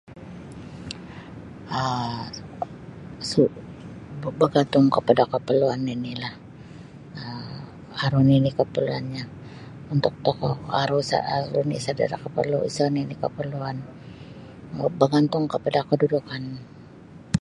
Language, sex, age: Sabah Bisaya, female, 50-59